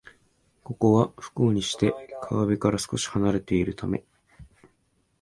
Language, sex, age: Japanese, male, 19-29